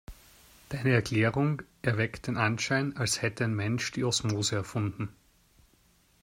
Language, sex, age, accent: German, male, 30-39, Österreichisches Deutsch